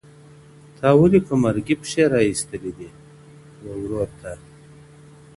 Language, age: Pashto, 30-39